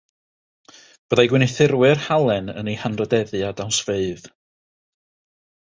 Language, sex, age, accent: Welsh, male, 30-39, Y Deyrnas Unedig Cymraeg